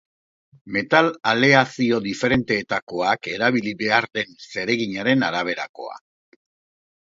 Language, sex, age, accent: Basque, male, 50-59, Erdialdekoa edo Nafarra (Gipuzkoa, Nafarroa)